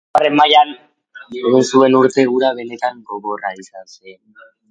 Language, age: Basque, under 19